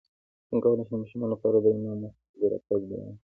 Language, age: Pashto, 19-29